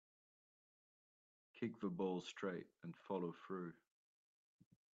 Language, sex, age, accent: English, male, 19-29, Australian English